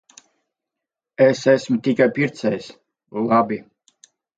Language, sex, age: Latvian, male, 30-39